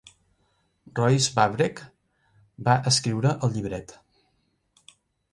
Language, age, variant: Catalan, 60-69, Central